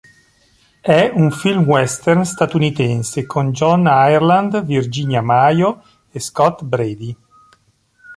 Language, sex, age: Italian, male, 40-49